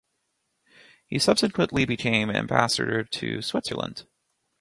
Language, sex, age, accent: English, male, 19-29, United States English